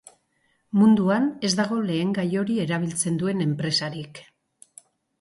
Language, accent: Basque, Erdialdekoa edo Nafarra (Gipuzkoa, Nafarroa)